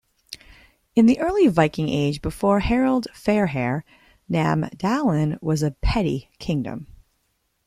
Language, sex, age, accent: English, female, 40-49, United States English